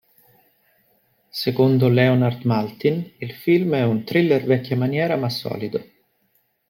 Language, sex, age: Italian, male, 30-39